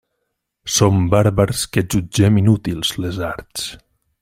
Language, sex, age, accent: Catalan, male, 19-29, valencià